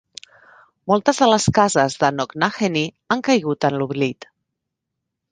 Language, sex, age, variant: Catalan, female, 40-49, Central